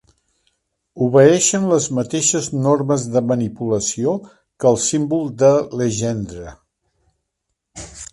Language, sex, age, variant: Catalan, male, 70-79, Central